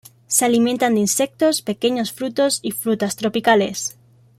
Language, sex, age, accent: Spanish, female, 19-29, España: Centro-Sur peninsular (Madrid, Toledo, Castilla-La Mancha)